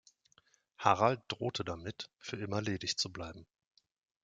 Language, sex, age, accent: German, male, 30-39, Deutschland Deutsch